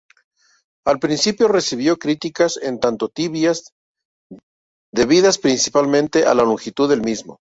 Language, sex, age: Spanish, male, 50-59